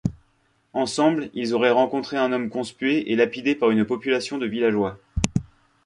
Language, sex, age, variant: French, male, 30-39, Français de métropole